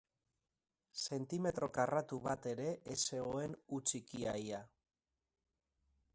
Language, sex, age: Basque, male, 40-49